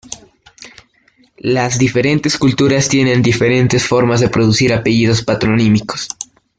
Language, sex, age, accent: Spanish, male, under 19, Andino-Pacífico: Colombia, Perú, Ecuador, oeste de Bolivia y Venezuela andina